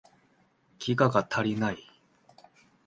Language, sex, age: Japanese, male, 19-29